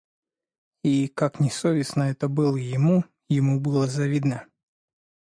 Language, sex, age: Russian, male, 30-39